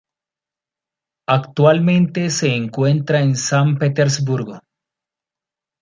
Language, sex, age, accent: Spanish, male, 50-59, Andino-Pacífico: Colombia, Perú, Ecuador, oeste de Bolivia y Venezuela andina